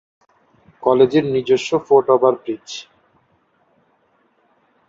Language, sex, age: Bengali, male, 19-29